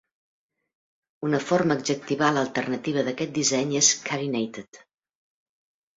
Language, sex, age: Catalan, female, 60-69